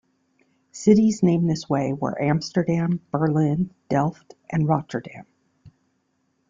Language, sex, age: English, female, 50-59